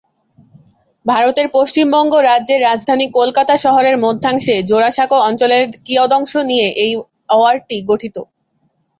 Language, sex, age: Bengali, female, under 19